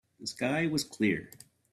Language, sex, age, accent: English, male, 40-49, United States English